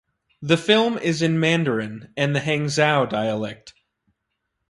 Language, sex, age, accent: English, male, 19-29, United States English